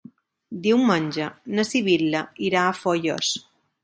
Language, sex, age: Catalan, female, 40-49